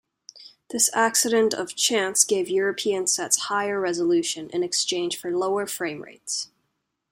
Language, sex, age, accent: English, female, 19-29, Canadian English